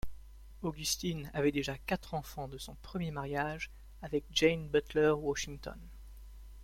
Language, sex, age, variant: French, male, 19-29, Français de métropole